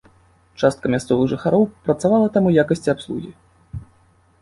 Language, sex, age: Belarusian, male, 19-29